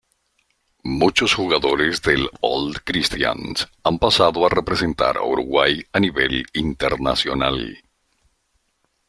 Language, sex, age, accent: Spanish, male, 50-59, América central